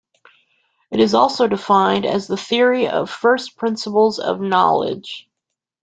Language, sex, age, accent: English, female, 19-29, United States English